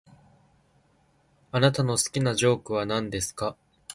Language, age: English, 19-29